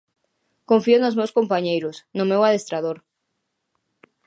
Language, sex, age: Galician, female, 19-29